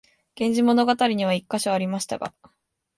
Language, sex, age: Japanese, female, under 19